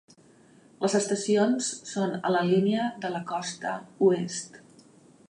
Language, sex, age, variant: Catalan, female, 50-59, Central